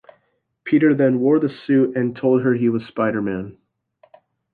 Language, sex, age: English, male, 19-29